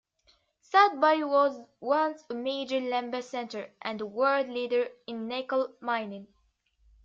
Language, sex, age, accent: English, female, 19-29, United States English